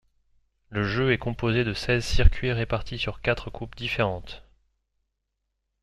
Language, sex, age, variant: French, male, 19-29, Français de métropole